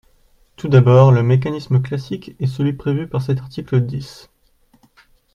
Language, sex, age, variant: French, male, 19-29, Français de métropole